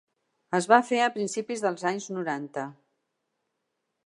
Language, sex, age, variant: Catalan, female, 60-69, Central